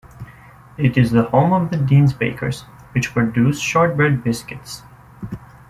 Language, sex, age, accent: English, male, 19-29, United States English